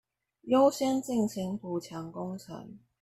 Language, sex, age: Chinese, female, 19-29